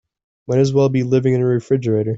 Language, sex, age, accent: English, male, 19-29, United States English